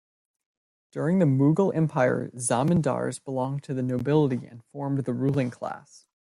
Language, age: English, 19-29